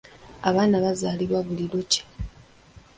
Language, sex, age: Ganda, female, 19-29